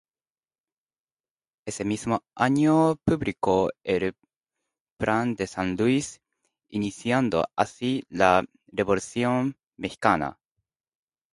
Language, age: Spanish, 19-29